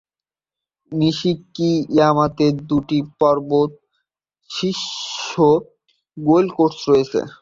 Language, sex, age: Bengali, male, 19-29